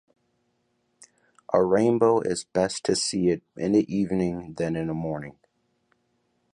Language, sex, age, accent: English, male, under 19, United States English